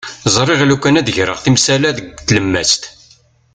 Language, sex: Kabyle, male